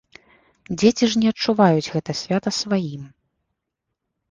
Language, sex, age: Belarusian, female, 19-29